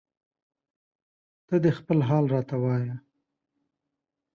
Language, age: Pashto, 30-39